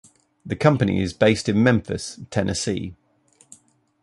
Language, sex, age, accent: English, male, 40-49, England English